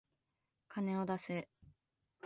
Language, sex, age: Japanese, female, 19-29